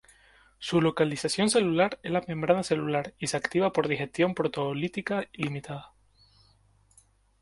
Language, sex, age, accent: Spanish, male, 19-29, España: Islas Canarias